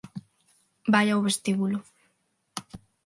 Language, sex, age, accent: Galician, female, under 19, Central (gheada); Neofalante